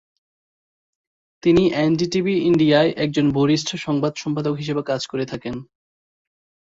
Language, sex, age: Bengali, male, 19-29